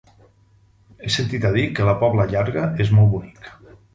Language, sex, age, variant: Catalan, male, 50-59, Central